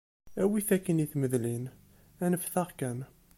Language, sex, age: Kabyle, male, 30-39